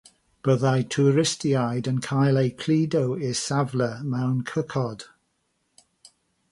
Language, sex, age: Welsh, male, 60-69